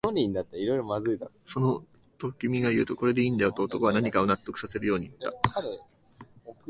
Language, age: Japanese, 19-29